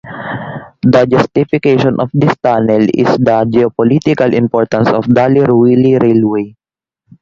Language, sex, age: English, male, under 19